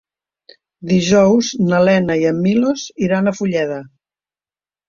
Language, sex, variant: Catalan, female, Central